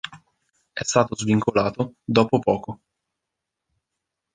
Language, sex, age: Italian, male, 19-29